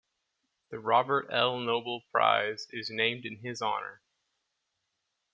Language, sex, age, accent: English, male, 19-29, United States English